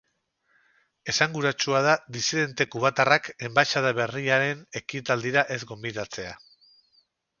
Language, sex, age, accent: Basque, male, 50-59, Erdialdekoa edo Nafarra (Gipuzkoa, Nafarroa)